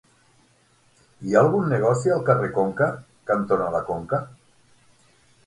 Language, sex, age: Catalan, male, 50-59